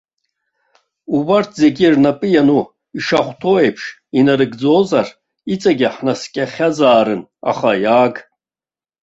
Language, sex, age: Abkhazian, male, 60-69